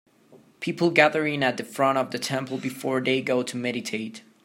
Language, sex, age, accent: English, male, 19-29, United States English